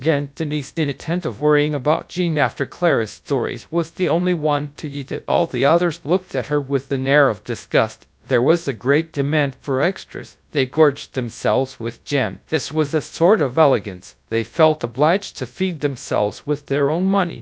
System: TTS, GradTTS